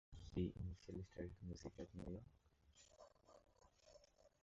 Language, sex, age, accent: English, male, under 19, United States English; India and South Asia (India, Pakistan, Sri Lanka)